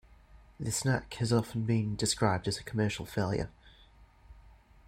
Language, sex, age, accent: English, male, 30-39, Australian English